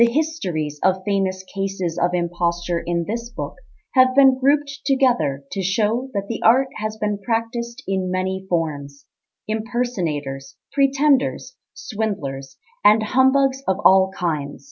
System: none